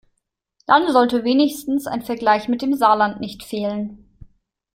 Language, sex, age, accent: German, female, 19-29, Deutschland Deutsch